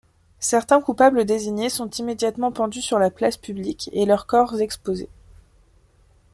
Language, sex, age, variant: French, female, 19-29, Français de métropole